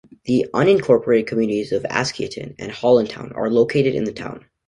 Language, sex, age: English, male, under 19